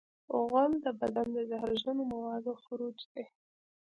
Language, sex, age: Pashto, female, under 19